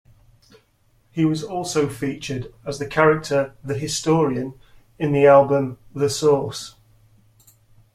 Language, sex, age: English, male, 40-49